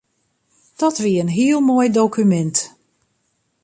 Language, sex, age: Western Frisian, female, 50-59